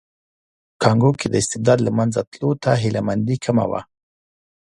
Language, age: Pashto, 30-39